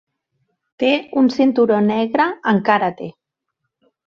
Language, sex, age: Catalan, female, 40-49